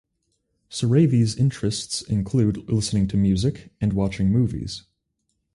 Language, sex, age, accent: English, male, 19-29, United States English